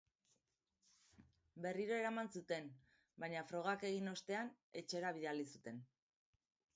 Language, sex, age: Basque, female, 40-49